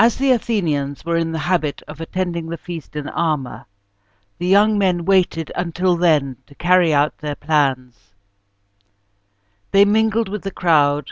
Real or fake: real